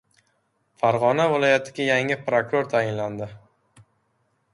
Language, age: Uzbek, 19-29